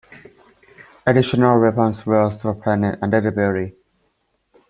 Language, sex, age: English, male, 19-29